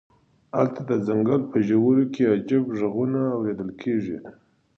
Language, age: Pashto, 40-49